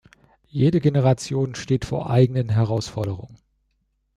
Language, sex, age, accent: German, male, 40-49, Deutschland Deutsch